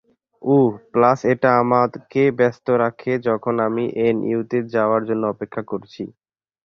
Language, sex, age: Bengali, male, 19-29